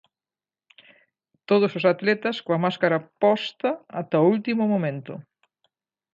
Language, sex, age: Galician, female, 60-69